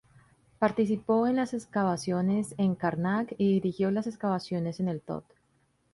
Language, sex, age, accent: Spanish, female, 30-39, Andino-Pacífico: Colombia, Perú, Ecuador, oeste de Bolivia y Venezuela andina